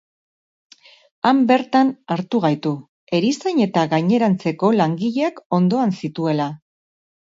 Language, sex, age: Basque, female, 40-49